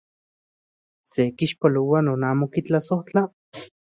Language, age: Central Puebla Nahuatl, 30-39